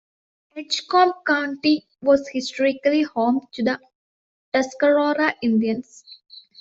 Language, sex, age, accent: English, female, 19-29, India and South Asia (India, Pakistan, Sri Lanka)